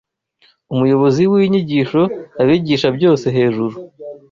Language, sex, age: Kinyarwanda, male, 19-29